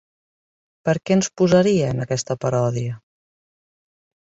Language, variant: Catalan, Central